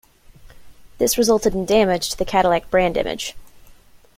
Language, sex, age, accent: English, female, 19-29, United States English